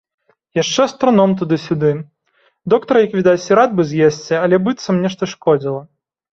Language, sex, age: Belarusian, male, 19-29